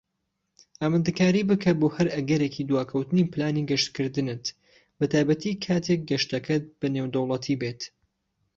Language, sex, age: Central Kurdish, male, 19-29